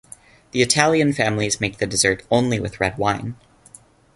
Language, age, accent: English, 19-29, Canadian English